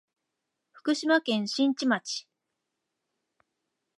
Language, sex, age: Japanese, female, 50-59